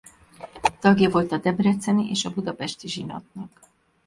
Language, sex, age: Hungarian, female, 50-59